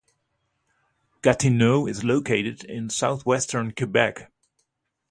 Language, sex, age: English, male, 30-39